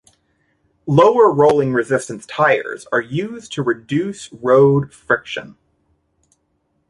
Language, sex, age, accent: English, male, 30-39, United States English